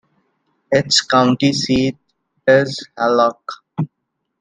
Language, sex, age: English, male, 19-29